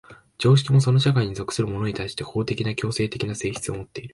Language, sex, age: Japanese, male, under 19